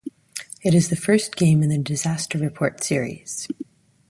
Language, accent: English, United States English